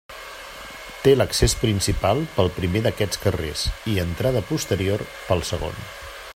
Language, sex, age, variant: Catalan, male, 50-59, Central